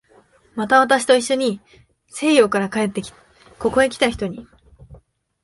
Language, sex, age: Japanese, female, 19-29